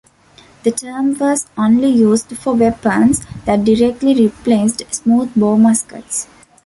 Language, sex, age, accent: English, female, 19-29, India and South Asia (India, Pakistan, Sri Lanka)